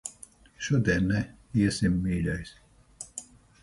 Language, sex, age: Latvian, male, 50-59